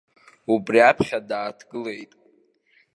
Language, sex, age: Abkhazian, male, under 19